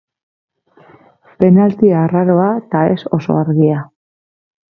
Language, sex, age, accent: Basque, female, 50-59, Erdialdekoa edo Nafarra (Gipuzkoa, Nafarroa)